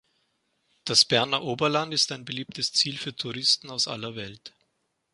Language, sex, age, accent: German, male, 50-59, Österreichisches Deutsch